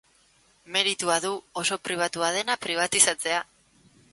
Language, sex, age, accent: Basque, female, 40-49, Erdialdekoa edo Nafarra (Gipuzkoa, Nafarroa)